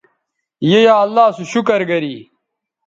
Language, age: Bateri, 19-29